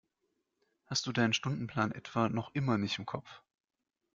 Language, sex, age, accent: German, male, 30-39, Deutschland Deutsch